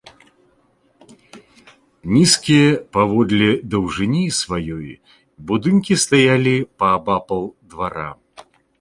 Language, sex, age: Belarusian, male, 40-49